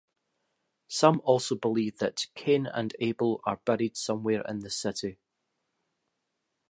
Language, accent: English, Scottish English